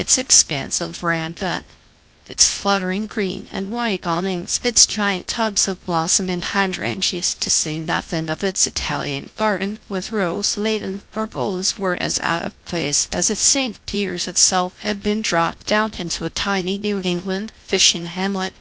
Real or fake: fake